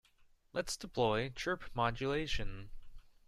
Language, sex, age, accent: English, male, 19-29, United States English